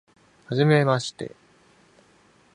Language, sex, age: Japanese, male, 19-29